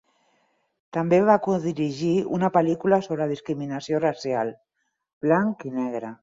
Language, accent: Catalan, Barcelona